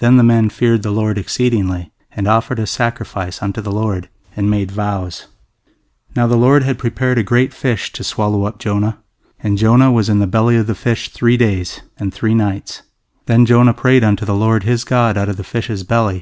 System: none